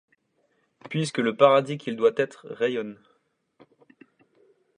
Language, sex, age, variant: French, male, 30-39, Français de métropole